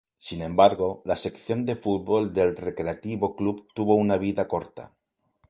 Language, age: Spanish, 40-49